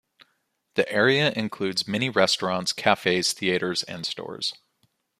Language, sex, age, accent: English, male, 40-49, United States English